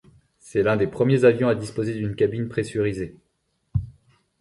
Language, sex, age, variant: French, male, 40-49, Français de métropole